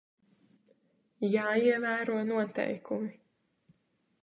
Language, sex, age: Latvian, female, 19-29